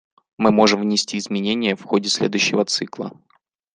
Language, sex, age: Russian, male, 19-29